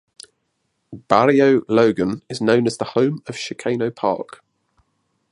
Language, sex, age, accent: English, male, 40-49, England English